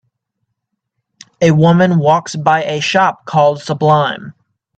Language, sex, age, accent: English, male, 19-29, United States English